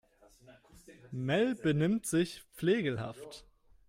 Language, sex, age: German, male, 19-29